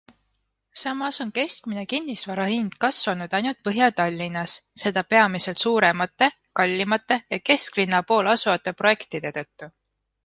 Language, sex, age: Estonian, female, 19-29